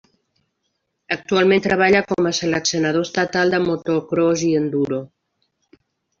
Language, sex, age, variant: Catalan, female, 50-59, Central